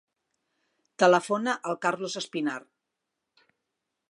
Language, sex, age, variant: Catalan, female, 60-69, Central